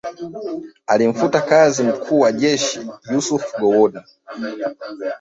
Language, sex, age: Swahili, male, 19-29